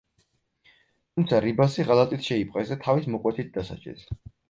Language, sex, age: Georgian, male, 19-29